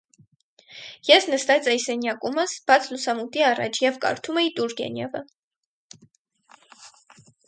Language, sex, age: Armenian, female, under 19